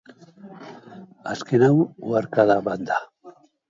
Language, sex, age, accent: Basque, male, 60-69, Mendebalekoa (Araba, Bizkaia, Gipuzkoako mendebaleko herri batzuk)